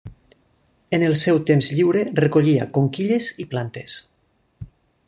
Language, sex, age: Catalan, male, 40-49